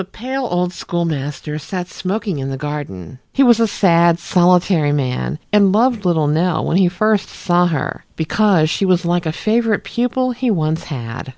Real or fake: real